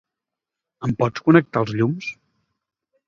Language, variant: Catalan, Central